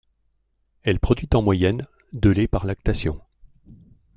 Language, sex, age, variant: French, male, 60-69, Français de métropole